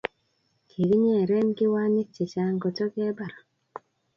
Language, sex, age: Kalenjin, female, 19-29